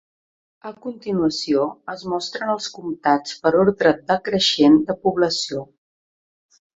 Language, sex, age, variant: Catalan, female, 40-49, Central